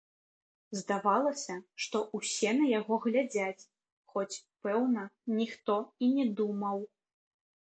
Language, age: Belarusian, 19-29